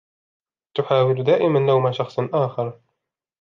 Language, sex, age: Arabic, male, 19-29